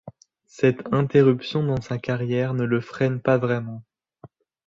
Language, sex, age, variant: French, male, 19-29, Français de métropole